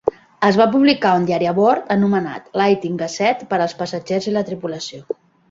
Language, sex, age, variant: Catalan, female, 50-59, Central